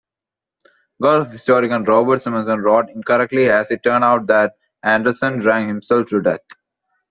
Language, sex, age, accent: English, male, 19-29, India and South Asia (India, Pakistan, Sri Lanka)